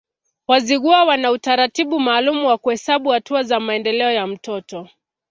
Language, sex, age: Swahili, female, 19-29